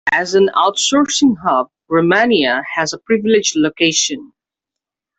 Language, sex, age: English, male, 19-29